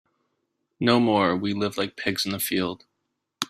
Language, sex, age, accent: English, male, 19-29, United States English